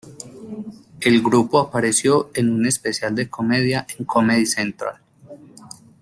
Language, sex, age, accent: Spanish, male, 40-49, Andino-Pacífico: Colombia, Perú, Ecuador, oeste de Bolivia y Venezuela andina